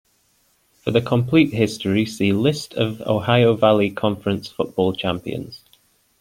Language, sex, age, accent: English, male, 19-29, England English